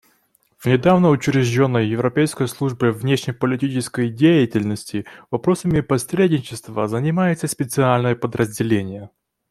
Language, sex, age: Russian, male, 19-29